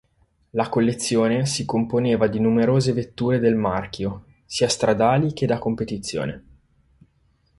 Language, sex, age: Italian, male, 30-39